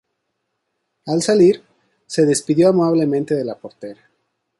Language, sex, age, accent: Spanish, male, 30-39, México